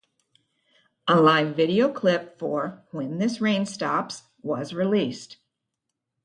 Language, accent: English, United States English